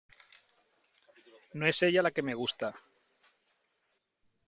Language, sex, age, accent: Spanish, male, 40-49, España: Sur peninsular (Andalucia, Extremadura, Murcia)